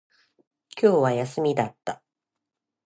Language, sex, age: Japanese, female, 50-59